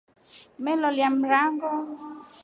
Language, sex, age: Rombo, female, 19-29